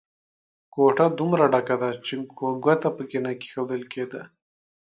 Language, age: Pashto, 19-29